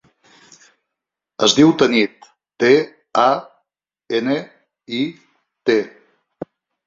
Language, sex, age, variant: Catalan, male, 50-59, Nord-Occidental